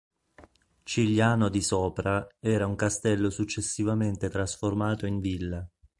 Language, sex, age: Italian, male, 30-39